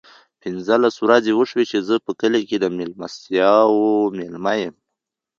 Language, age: Pashto, 19-29